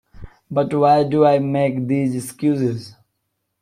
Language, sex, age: English, male, 19-29